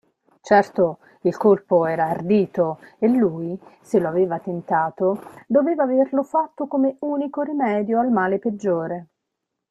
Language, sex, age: Italian, female, 40-49